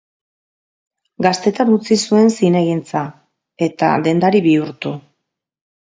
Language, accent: Basque, Mendebalekoa (Araba, Bizkaia, Gipuzkoako mendebaleko herri batzuk)